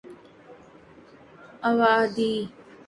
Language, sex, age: Urdu, female, 19-29